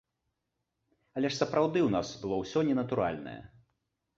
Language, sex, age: Belarusian, male, 30-39